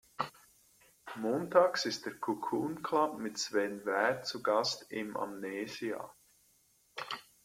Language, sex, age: German, male, 40-49